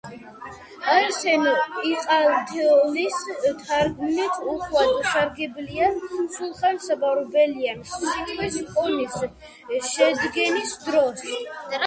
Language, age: Georgian, 30-39